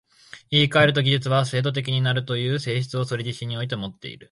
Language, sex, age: Japanese, male, 19-29